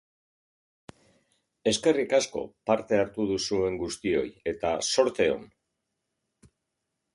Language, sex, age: Basque, male, 60-69